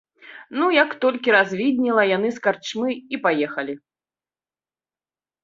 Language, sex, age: Belarusian, female, 30-39